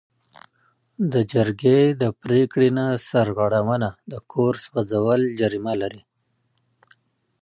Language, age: Pashto, 40-49